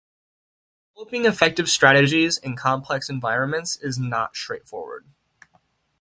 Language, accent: English, United States English